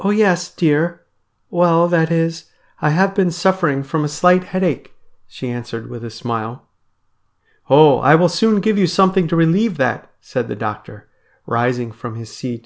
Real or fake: real